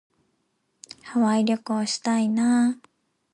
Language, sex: Japanese, female